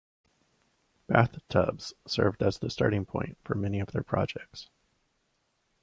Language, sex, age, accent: English, male, 19-29, United States English